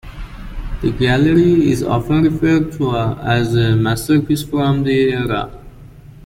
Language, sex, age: English, male, 19-29